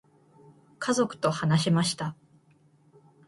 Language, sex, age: Japanese, female, 19-29